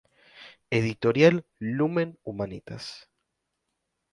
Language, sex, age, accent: Spanish, male, under 19, Rioplatense: Argentina, Uruguay, este de Bolivia, Paraguay